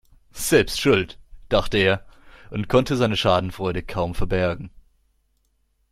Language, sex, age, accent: German, male, 19-29, Deutschland Deutsch